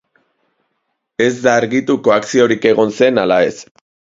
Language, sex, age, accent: Basque, male, 19-29, Mendebalekoa (Araba, Bizkaia, Gipuzkoako mendebaleko herri batzuk)